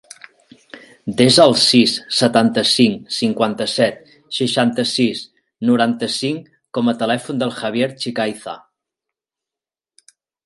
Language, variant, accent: Catalan, Central, Garrotxi